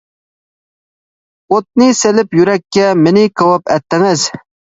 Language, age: Uyghur, 19-29